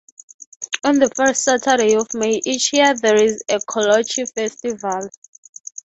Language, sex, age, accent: English, female, 19-29, Southern African (South Africa, Zimbabwe, Namibia)